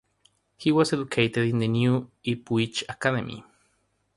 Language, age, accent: English, 19-29, United States English; India and South Asia (India, Pakistan, Sri Lanka)